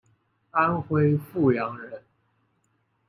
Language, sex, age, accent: Chinese, male, 19-29, 出生地：江苏省